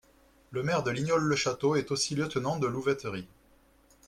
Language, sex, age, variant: French, male, 30-39, Français de métropole